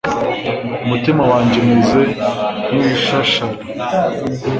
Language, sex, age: Kinyarwanda, male, 19-29